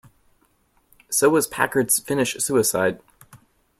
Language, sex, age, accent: English, male, 19-29, United States English